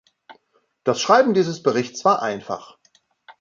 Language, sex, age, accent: German, male, 50-59, Deutschland Deutsch